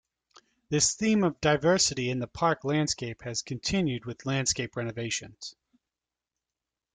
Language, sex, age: English, male, 30-39